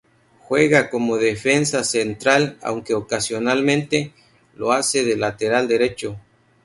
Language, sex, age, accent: Spanish, male, 30-39, México